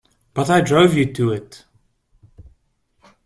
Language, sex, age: English, male, 19-29